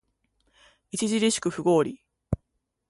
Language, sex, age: Japanese, female, 19-29